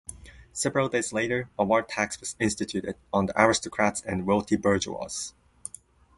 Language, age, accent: English, 19-29, United States English